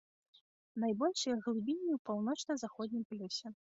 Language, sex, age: Belarusian, female, under 19